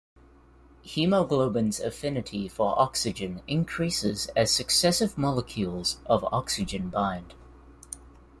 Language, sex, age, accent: English, male, 19-29, New Zealand English